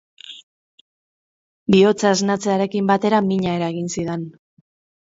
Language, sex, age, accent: Basque, female, 30-39, Mendebalekoa (Araba, Bizkaia, Gipuzkoako mendebaleko herri batzuk)